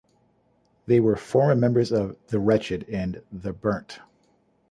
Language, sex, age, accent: English, male, 40-49, United States English